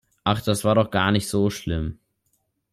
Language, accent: German, Deutschland Deutsch